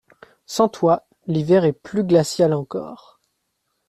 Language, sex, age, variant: French, male, under 19, Français de métropole